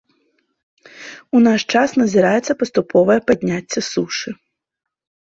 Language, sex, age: Belarusian, female, 30-39